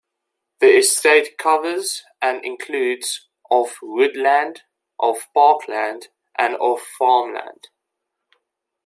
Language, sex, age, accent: English, male, 19-29, Southern African (South Africa, Zimbabwe, Namibia)